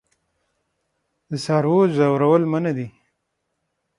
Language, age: Pashto, 40-49